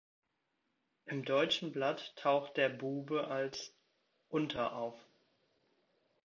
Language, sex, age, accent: German, male, 30-39, Deutschland Deutsch